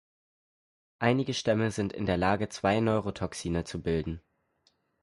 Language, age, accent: German, under 19, Deutschland Deutsch